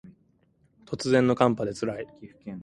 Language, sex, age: Japanese, male, 19-29